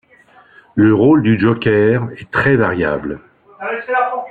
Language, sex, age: French, male, 60-69